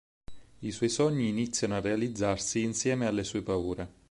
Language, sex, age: Italian, male, 19-29